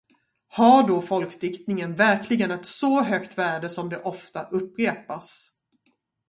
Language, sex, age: Swedish, female, 40-49